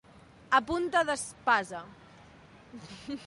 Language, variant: Catalan, Central